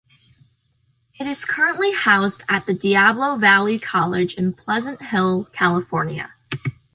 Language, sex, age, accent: English, female, under 19, United States English